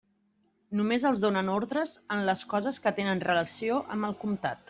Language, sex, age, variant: Catalan, female, 40-49, Central